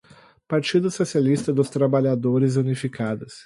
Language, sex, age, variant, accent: Portuguese, male, 19-29, Portuguese (Brasil), Gaucho